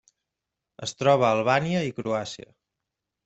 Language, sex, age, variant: Catalan, male, 30-39, Central